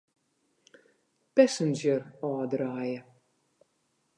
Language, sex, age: Western Frisian, female, 60-69